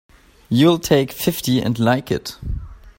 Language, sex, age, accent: English, male, 19-29, United States English